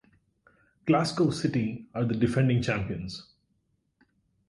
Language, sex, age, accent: English, male, 40-49, India and South Asia (India, Pakistan, Sri Lanka)